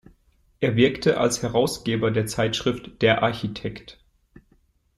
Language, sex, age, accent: German, male, 19-29, Deutschland Deutsch